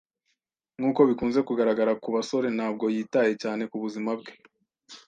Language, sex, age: Kinyarwanda, male, 19-29